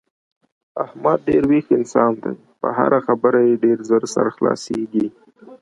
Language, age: Pashto, 30-39